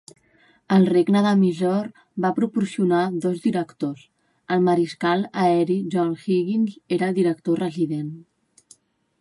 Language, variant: Catalan, Central